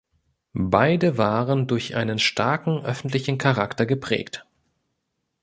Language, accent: German, Deutschland Deutsch